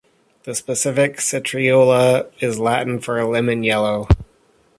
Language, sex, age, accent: English, male, 30-39, United States English